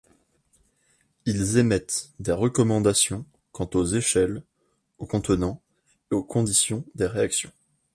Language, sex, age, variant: French, male, 19-29, Français de métropole